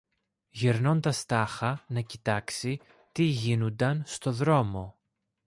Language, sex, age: Greek, male, 19-29